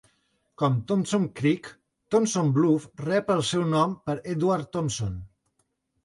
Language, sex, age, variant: Catalan, male, 50-59, Central